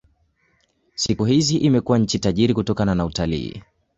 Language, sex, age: Swahili, male, 19-29